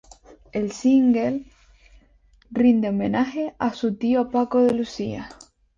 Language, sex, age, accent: Spanish, female, 19-29, España: Islas Canarias